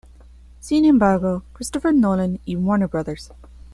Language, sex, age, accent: Spanish, female, 19-29, España: Centro-Sur peninsular (Madrid, Toledo, Castilla-La Mancha)